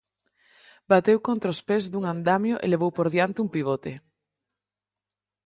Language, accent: Galician, Normativo (estándar)